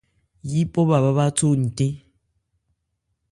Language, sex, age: Ebrié, female, 30-39